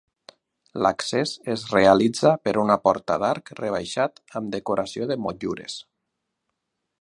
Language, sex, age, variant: Catalan, male, 40-49, Nord-Occidental